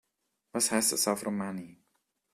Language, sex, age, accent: German, male, 19-29, Deutschland Deutsch